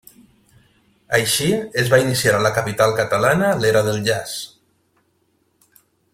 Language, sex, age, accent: Catalan, male, 40-49, valencià